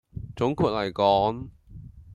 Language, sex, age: Cantonese, male, under 19